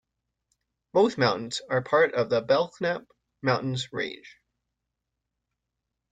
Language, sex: English, male